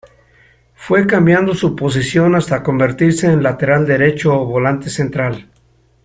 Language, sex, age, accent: Spanish, male, 70-79, México